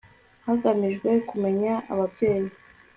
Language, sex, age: Kinyarwanda, female, 19-29